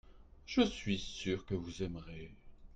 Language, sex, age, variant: French, male, 30-39, Français de métropole